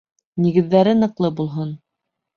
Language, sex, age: Bashkir, female, 30-39